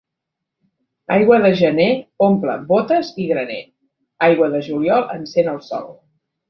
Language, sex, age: Catalan, female, 50-59